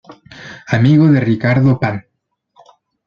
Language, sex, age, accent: Spanish, male, 19-29, Chileno: Chile, Cuyo